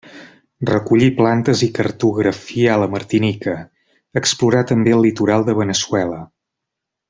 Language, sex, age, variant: Catalan, male, 30-39, Central